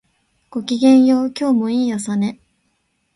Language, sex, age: Japanese, female, under 19